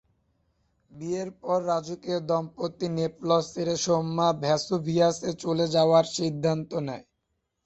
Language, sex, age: Bengali, male, 19-29